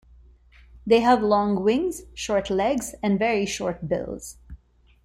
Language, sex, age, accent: English, female, 30-39, India and South Asia (India, Pakistan, Sri Lanka)